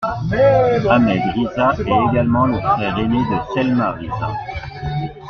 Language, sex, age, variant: French, male, 40-49, Français de métropole